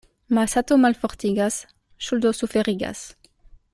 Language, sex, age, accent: Esperanto, female, 19-29, Internacia